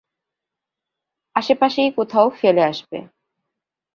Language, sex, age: Bengali, female, 19-29